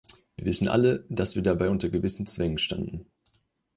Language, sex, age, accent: German, male, 19-29, Deutschland Deutsch